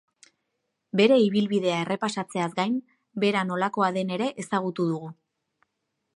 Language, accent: Basque, Mendebalekoa (Araba, Bizkaia, Gipuzkoako mendebaleko herri batzuk)